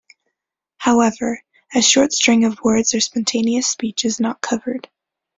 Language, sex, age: English, female, under 19